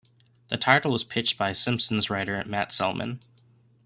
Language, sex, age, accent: English, male, 19-29, United States English